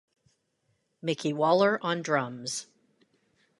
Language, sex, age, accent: English, female, 50-59, United States English